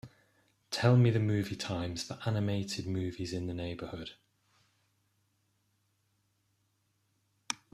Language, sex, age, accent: English, male, 30-39, England English